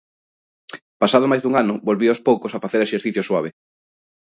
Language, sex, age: Galician, male, 30-39